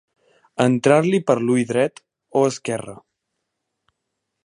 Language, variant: Catalan, Central